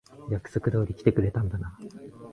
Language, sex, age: Japanese, male, 19-29